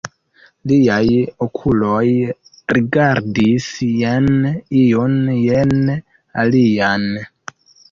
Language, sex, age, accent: Esperanto, male, 19-29, Internacia